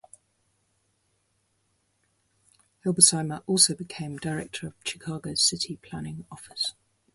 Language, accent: English, England English